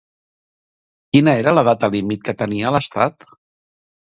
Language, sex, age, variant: Catalan, male, 40-49, Central